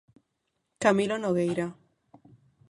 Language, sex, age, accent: Galician, female, 30-39, Oriental (común en zona oriental); Normativo (estándar)